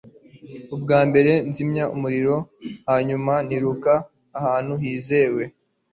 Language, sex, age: Kinyarwanda, male, under 19